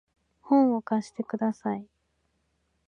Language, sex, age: Japanese, female, 19-29